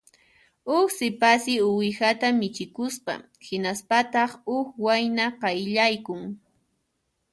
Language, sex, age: Puno Quechua, female, 19-29